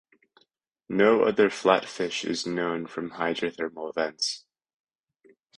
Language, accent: English, United States English